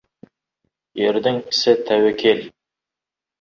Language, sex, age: Kazakh, male, 19-29